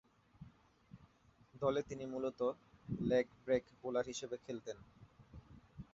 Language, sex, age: Bengali, male, 19-29